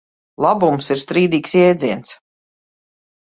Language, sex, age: Latvian, female, 40-49